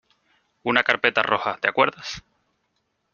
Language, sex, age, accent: Spanish, male, 19-29, España: Islas Canarias